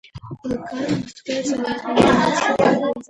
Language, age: Russian, under 19